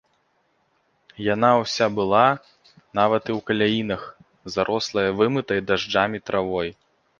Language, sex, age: Belarusian, male, 19-29